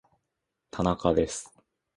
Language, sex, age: Japanese, male, 19-29